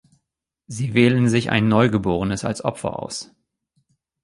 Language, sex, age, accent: German, male, 30-39, Deutschland Deutsch